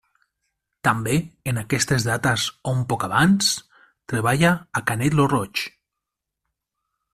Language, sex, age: Catalan, male, 40-49